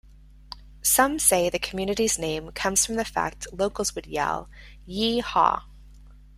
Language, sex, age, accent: English, female, 30-39, United States English